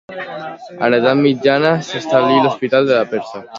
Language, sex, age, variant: Catalan, male, under 19, Alacantí